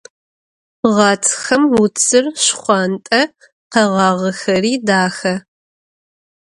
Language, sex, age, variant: Adyghe, female, 19-29, Адыгабзэ (Кирил, пстэумэ зэдыряе)